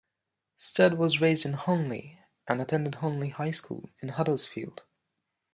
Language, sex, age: English, male, under 19